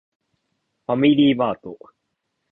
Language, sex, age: Japanese, male, 19-29